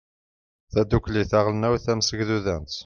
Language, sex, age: Kabyle, male, 50-59